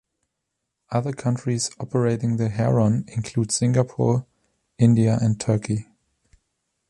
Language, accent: English, England English